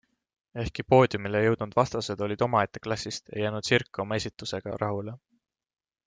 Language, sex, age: Estonian, male, 19-29